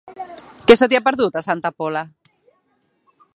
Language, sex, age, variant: Catalan, female, 40-49, Central